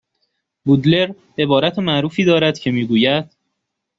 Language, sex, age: Persian, male, 19-29